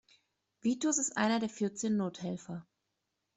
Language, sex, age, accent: German, female, 30-39, Deutschland Deutsch